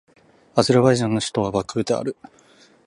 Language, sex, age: Japanese, male, 19-29